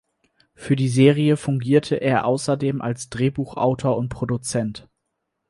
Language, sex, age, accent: German, male, 19-29, Deutschland Deutsch